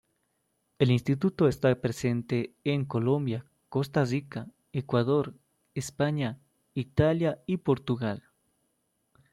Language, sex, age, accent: Spanish, male, 19-29, Andino-Pacífico: Colombia, Perú, Ecuador, oeste de Bolivia y Venezuela andina